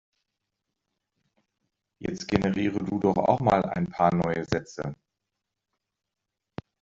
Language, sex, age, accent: German, male, 40-49, Deutschland Deutsch